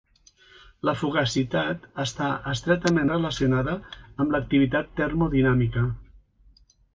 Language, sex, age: Catalan, male, 60-69